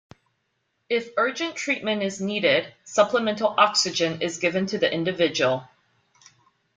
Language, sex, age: English, female, 40-49